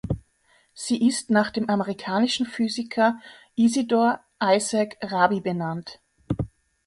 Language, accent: German, Österreichisches Deutsch